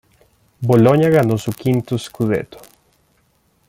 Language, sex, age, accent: Spanish, male, 30-39, Andino-Pacífico: Colombia, Perú, Ecuador, oeste de Bolivia y Venezuela andina